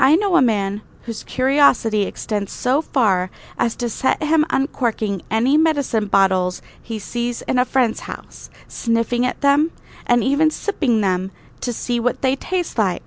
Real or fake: real